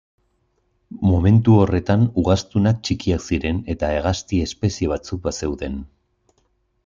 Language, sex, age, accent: Basque, male, 40-49, Erdialdekoa edo Nafarra (Gipuzkoa, Nafarroa)